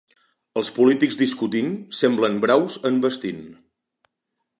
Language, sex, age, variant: Catalan, male, 40-49, Nord-Occidental